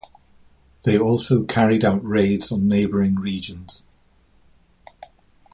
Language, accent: English, Irish English